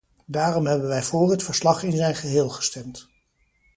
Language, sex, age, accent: Dutch, male, 50-59, Nederlands Nederlands